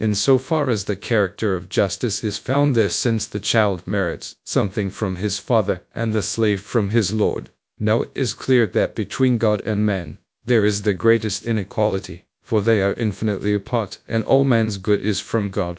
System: TTS, GradTTS